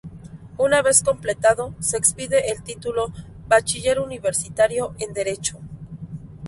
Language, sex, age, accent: Spanish, female, 30-39, México